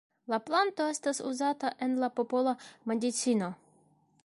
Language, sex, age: Esperanto, female, 19-29